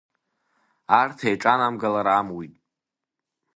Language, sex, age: Abkhazian, male, under 19